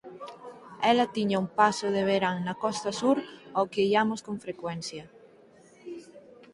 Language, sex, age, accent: Galician, female, 19-29, Atlántico (seseo e gheada)